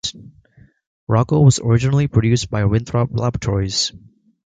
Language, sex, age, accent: English, male, 19-29, United States English